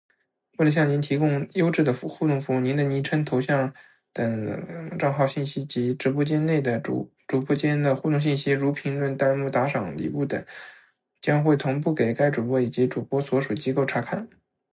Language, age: Chinese, 19-29